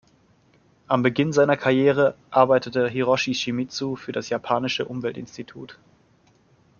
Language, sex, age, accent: German, male, 30-39, Deutschland Deutsch